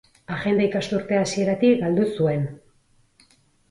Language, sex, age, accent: Basque, female, 40-49, Erdialdekoa edo Nafarra (Gipuzkoa, Nafarroa)